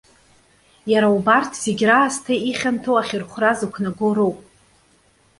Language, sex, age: Abkhazian, female, 30-39